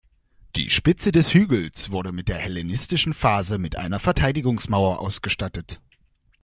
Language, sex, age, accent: German, male, under 19, Deutschland Deutsch